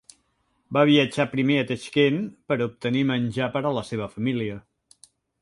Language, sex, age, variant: Catalan, male, 50-59, Central